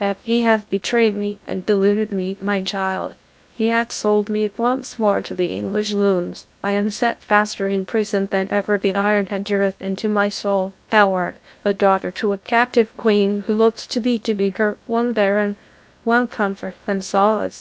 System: TTS, GlowTTS